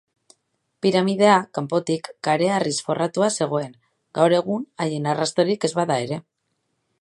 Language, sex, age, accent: Basque, female, 30-39, Mendebalekoa (Araba, Bizkaia, Gipuzkoako mendebaleko herri batzuk)